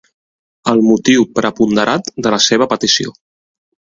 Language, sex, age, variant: Catalan, male, 30-39, Central